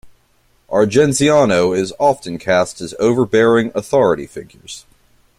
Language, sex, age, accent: English, male, 30-39, United States English